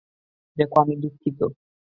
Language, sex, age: Bengali, male, 19-29